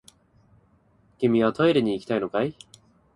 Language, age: Japanese, 19-29